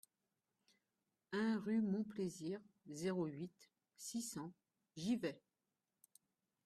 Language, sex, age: French, female, 50-59